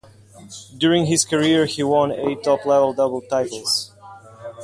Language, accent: English, Russian